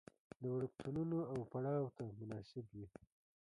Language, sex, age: Pashto, male, 30-39